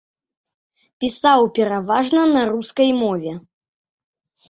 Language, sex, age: Belarusian, female, 30-39